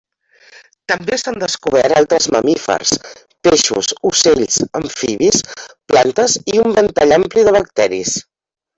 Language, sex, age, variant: Catalan, female, 40-49, Central